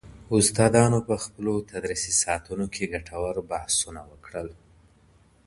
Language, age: Pashto, 30-39